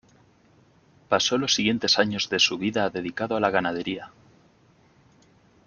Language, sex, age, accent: Spanish, male, 30-39, España: Norte peninsular (Asturias, Castilla y León, Cantabria, País Vasco, Navarra, Aragón, La Rioja, Guadalajara, Cuenca)